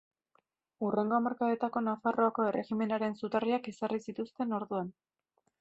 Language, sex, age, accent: Basque, female, 30-39, Mendebalekoa (Araba, Bizkaia, Gipuzkoako mendebaleko herri batzuk)